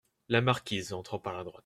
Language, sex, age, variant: French, male, under 19, Français de métropole